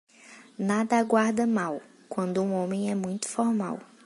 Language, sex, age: Portuguese, female, 19-29